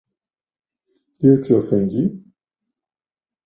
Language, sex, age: Portuguese, male, 50-59